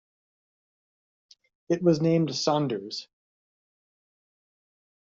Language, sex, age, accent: English, male, 30-39, United States English